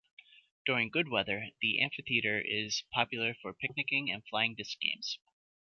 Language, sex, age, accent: English, male, 30-39, United States English